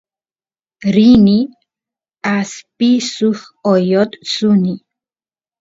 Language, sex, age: Santiago del Estero Quichua, female, 30-39